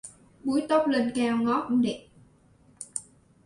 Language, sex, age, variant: Vietnamese, female, 19-29, Sài Gòn